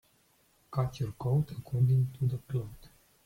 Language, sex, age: English, male, 40-49